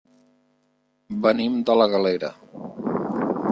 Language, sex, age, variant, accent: Catalan, male, 40-49, Central, central